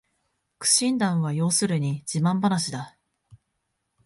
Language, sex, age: Japanese, female, 19-29